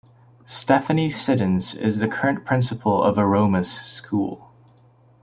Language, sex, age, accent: English, male, 19-29, United States English